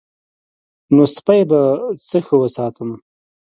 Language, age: Pashto, 19-29